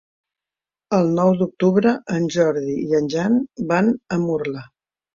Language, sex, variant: Catalan, female, Central